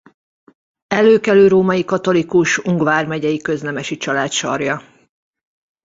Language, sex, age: Hungarian, female, 40-49